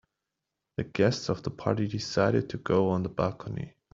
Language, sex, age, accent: English, male, 30-39, United States English